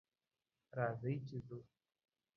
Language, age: Pashto, under 19